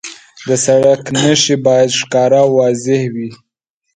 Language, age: Pashto, under 19